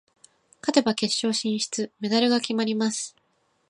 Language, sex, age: Japanese, female, 19-29